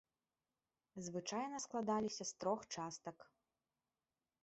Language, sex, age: Belarusian, female, 19-29